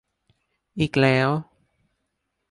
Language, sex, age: Thai, male, under 19